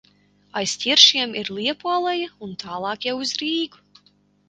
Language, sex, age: Latvian, female, 19-29